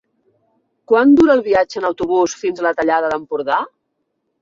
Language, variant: Catalan, Central